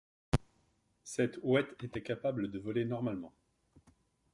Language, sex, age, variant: French, male, 40-49, Français de métropole